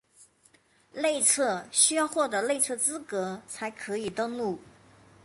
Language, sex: Chinese, female